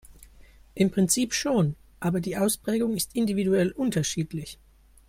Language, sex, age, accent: German, male, 19-29, Deutschland Deutsch